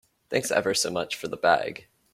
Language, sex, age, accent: English, male, under 19, United States English